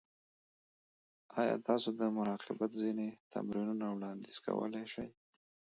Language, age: Pashto, 30-39